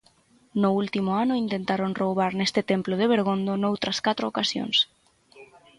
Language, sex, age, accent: Galician, female, 19-29, Central (gheada); Normativo (estándar)